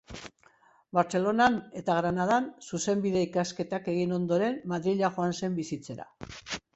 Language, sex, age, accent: Basque, female, 70-79, Mendebalekoa (Araba, Bizkaia, Gipuzkoako mendebaleko herri batzuk)